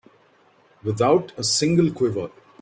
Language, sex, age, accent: English, male, 40-49, India and South Asia (India, Pakistan, Sri Lanka)